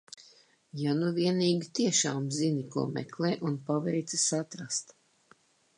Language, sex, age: Latvian, female, 60-69